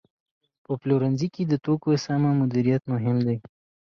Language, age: Pashto, 19-29